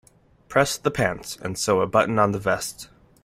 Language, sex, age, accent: English, male, 19-29, United States English